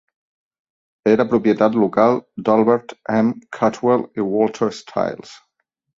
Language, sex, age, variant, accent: Catalan, male, 40-49, Central, gironí